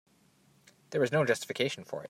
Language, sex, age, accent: English, male, 30-39, Canadian English